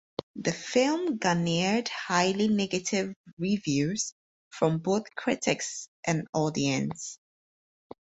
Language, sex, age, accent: English, female, 30-39, United States English